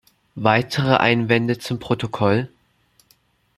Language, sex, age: German, male, under 19